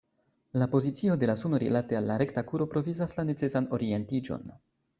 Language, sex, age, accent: Esperanto, male, 19-29, Internacia